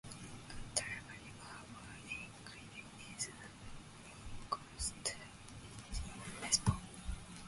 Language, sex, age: English, female, 19-29